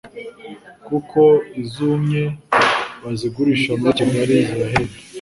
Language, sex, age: Kinyarwanda, male, 19-29